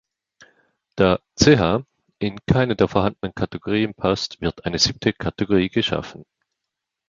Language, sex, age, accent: German, male, 50-59, Schweizerdeutsch